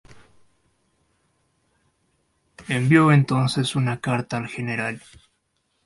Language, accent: Spanish, Andino-Pacífico: Colombia, Perú, Ecuador, oeste de Bolivia y Venezuela andina